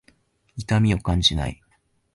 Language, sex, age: Japanese, male, 19-29